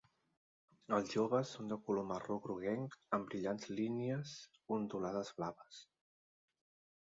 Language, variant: Catalan, Central